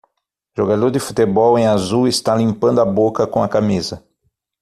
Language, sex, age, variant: Portuguese, male, 40-49, Portuguese (Brasil)